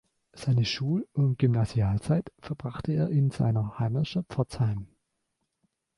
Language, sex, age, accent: German, male, 19-29, Deutschland Deutsch